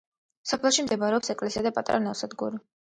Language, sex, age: Georgian, female, 19-29